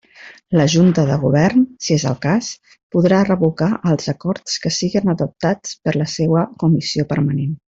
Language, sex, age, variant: Catalan, female, 40-49, Central